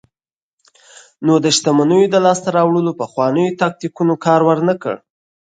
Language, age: Pashto, 19-29